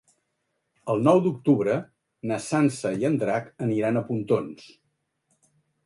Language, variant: Catalan, Central